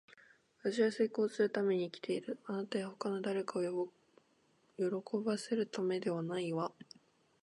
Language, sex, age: Japanese, female, 19-29